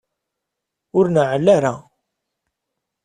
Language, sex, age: Kabyle, male, 30-39